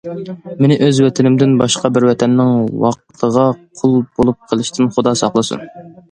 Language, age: Uyghur, 19-29